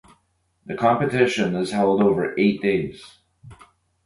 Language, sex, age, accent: English, male, 40-49, Canadian English